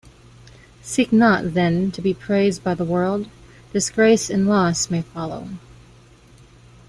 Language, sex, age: English, female, 19-29